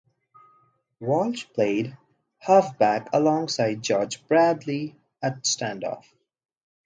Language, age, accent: English, 19-29, India and South Asia (India, Pakistan, Sri Lanka)